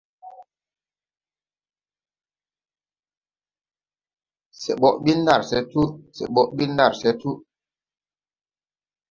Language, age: Tupuri, 19-29